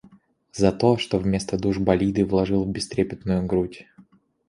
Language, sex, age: Russian, male, 19-29